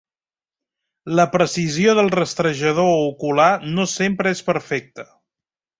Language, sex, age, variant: Catalan, male, 30-39, Central